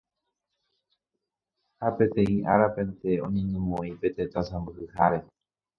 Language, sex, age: Guarani, male, 30-39